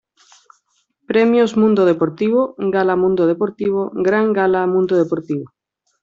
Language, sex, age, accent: Spanish, female, 30-39, España: Sur peninsular (Andalucia, Extremadura, Murcia)